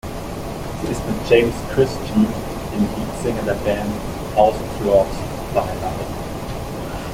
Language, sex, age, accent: German, male, 19-29, Deutschland Deutsch